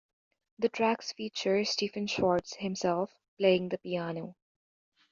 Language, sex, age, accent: English, female, under 19, United States English